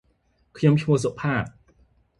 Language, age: Khmer, 30-39